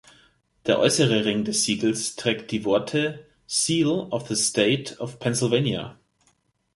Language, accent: German, Deutschland Deutsch